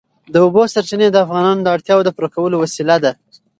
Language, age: Pashto, 19-29